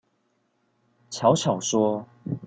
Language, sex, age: Chinese, male, 19-29